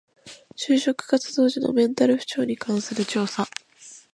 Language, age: Japanese, under 19